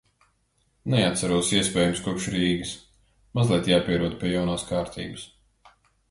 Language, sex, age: Latvian, male, 30-39